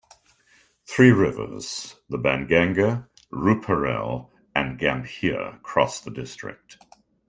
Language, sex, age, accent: English, male, 60-69, Canadian English